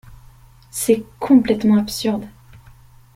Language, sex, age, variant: French, female, under 19, Français de métropole